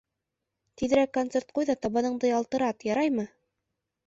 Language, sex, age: Bashkir, female, 19-29